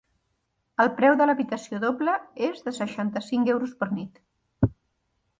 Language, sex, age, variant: Catalan, female, 50-59, Central